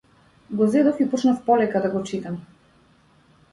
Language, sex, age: Macedonian, female, 40-49